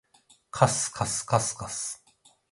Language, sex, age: Japanese, male, 30-39